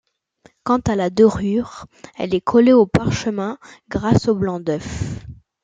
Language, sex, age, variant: French, male, under 19, Français de métropole